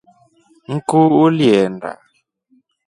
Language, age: Rombo, 19-29